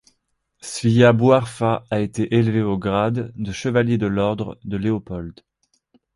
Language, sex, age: French, male, 30-39